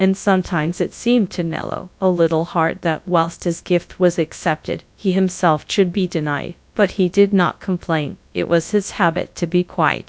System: TTS, GradTTS